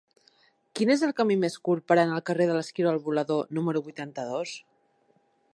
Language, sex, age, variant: Catalan, female, 30-39, Nord-Occidental